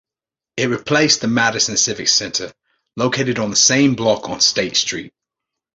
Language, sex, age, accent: English, male, 19-29, United States English